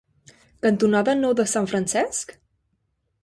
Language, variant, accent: Catalan, Central, septentrional